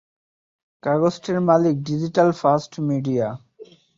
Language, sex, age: Bengali, male, 19-29